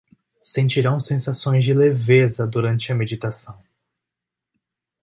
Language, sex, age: Portuguese, male, 19-29